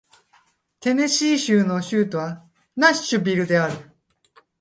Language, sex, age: Japanese, male, under 19